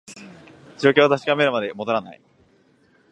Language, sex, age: Japanese, male, 19-29